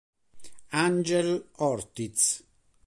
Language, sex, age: Italian, male, 60-69